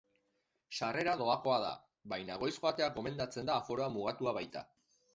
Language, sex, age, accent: Basque, male, 30-39, Mendebalekoa (Araba, Bizkaia, Gipuzkoako mendebaleko herri batzuk)